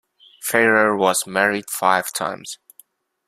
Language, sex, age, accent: English, male, 30-39, Southern African (South Africa, Zimbabwe, Namibia)